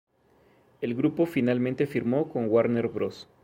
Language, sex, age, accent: Spanish, male, 30-39, México